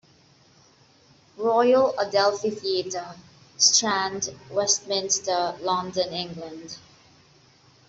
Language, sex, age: English, female, 19-29